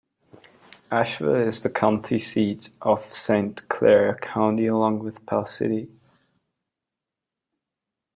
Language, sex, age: English, male, 19-29